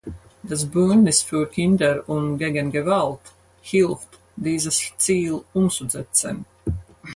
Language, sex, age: German, female, 50-59